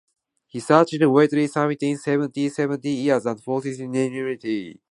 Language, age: English, 19-29